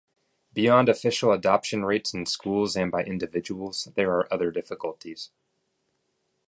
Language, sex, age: English, male, 30-39